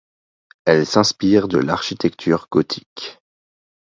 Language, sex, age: French, male, 19-29